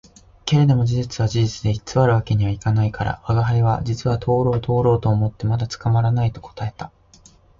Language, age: Japanese, 19-29